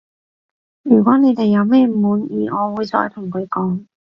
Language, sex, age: Cantonese, female, 19-29